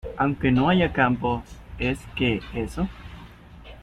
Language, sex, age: Spanish, male, 30-39